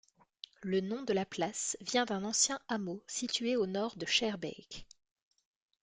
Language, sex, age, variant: French, female, 19-29, Français de métropole